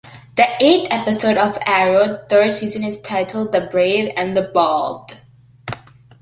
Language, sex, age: English, female, under 19